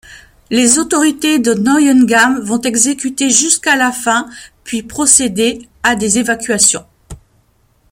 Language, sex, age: French, female, 50-59